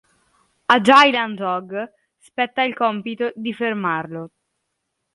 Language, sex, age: Italian, female, under 19